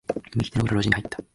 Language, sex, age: Japanese, male, 19-29